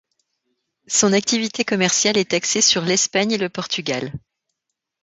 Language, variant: French, Français de métropole